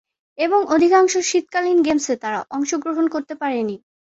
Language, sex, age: Bengali, female, 19-29